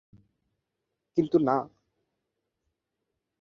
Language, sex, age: Bengali, male, 19-29